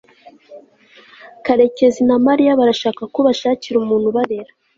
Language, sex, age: Kinyarwanda, female, 19-29